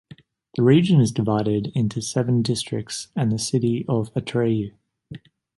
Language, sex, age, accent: English, male, 19-29, Australian English